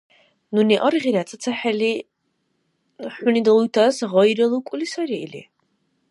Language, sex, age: Dargwa, female, 19-29